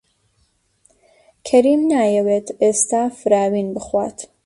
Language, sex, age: Central Kurdish, female, 19-29